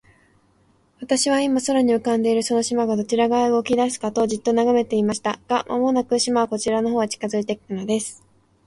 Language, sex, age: Japanese, female, under 19